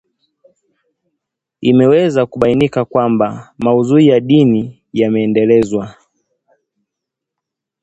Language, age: Swahili, 19-29